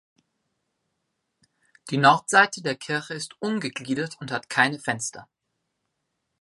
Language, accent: German, Österreichisches Deutsch